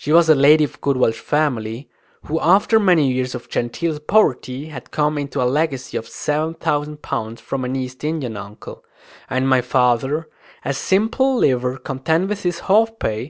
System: none